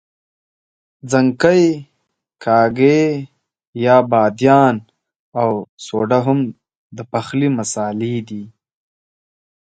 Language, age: Pashto, 19-29